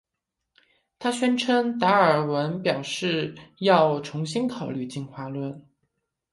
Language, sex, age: Chinese, male, 19-29